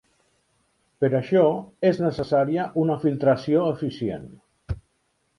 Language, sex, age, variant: Catalan, male, 50-59, Central